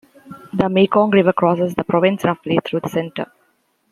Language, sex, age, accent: English, female, 19-29, United States English